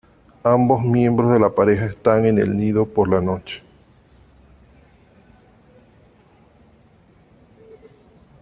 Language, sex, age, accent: Spanish, male, 30-39, Caribe: Cuba, Venezuela, Puerto Rico, República Dominicana, Panamá, Colombia caribeña, México caribeño, Costa del golfo de México